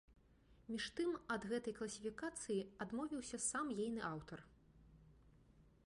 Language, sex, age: Belarusian, female, 19-29